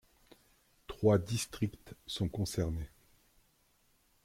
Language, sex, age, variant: French, male, 40-49, Français de métropole